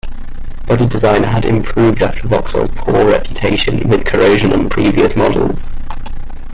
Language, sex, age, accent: English, male, 19-29, England English